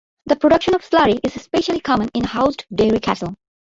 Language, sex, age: English, female, 30-39